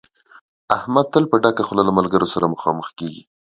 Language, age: Pashto, 19-29